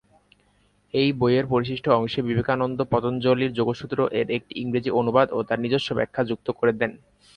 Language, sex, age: Bengali, male, 19-29